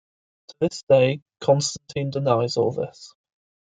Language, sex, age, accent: English, male, 19-29, England English